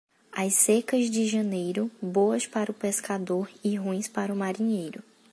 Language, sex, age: Portuguese, female, 19-29